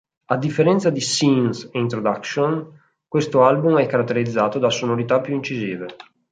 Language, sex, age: Italian, male, 19-29